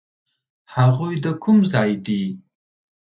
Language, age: Pashto, 19-29